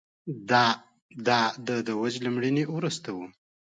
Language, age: Pashto, 30-39